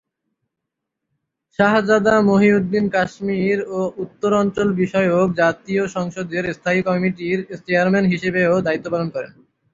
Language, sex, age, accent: Bengali, male, under 19, চলিত